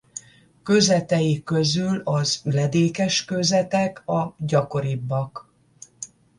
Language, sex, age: Hungarian, female, 60-69